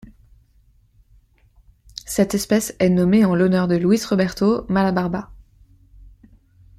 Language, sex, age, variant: French, female, 30-39, Français de métropole